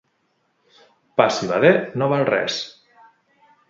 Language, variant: Catalan, Central